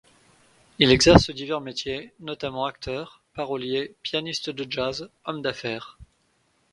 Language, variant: French, Français de métropole